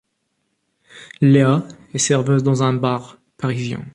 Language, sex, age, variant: French, male, 19-29, Français du nord de l'Afrique